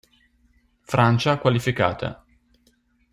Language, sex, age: Italian, male, 30-39